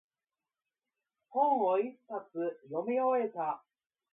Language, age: Japanese, 30-39